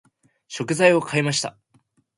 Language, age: Japanese, under 19